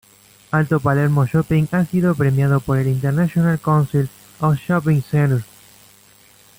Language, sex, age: Spanish, male, 19-29